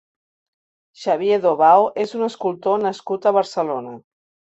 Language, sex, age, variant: Catalan, female, 50-59, Central